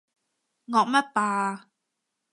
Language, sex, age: Cantonese, female, 30-39